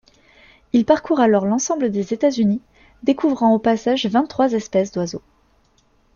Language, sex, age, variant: French, female, 19-29, Français de métropole